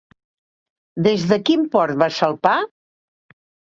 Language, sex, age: Catalan, female, 60-69